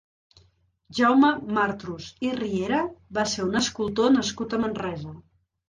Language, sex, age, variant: Catalan, female, 40-49, Central